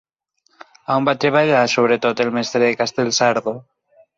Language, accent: Catalan, Tortosí